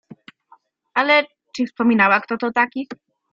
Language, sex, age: Polish, female, 19-29